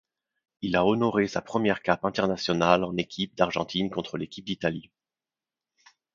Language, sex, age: French, male, 30-39